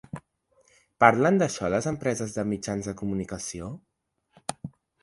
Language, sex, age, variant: Catalan, male, under 19, Central